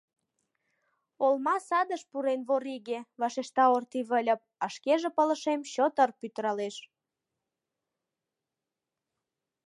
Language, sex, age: Mari, female, 19-29